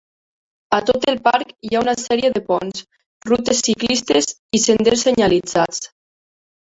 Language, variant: Catalan, Nord-Occidental